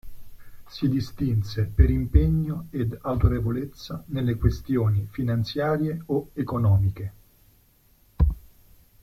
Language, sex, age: Italian, male, 30-39